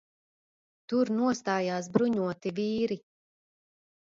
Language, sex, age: Latvian, female, 40-49